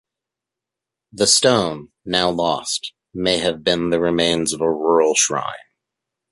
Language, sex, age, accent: English, male, 30-39, Canadian English